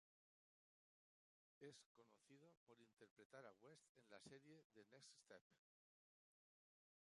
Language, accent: Spanish, España: Centro-Sur peninsular (Madrid, Toledo, Castilla-La Mancha)